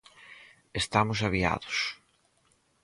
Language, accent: Galician, Normativo (estándar)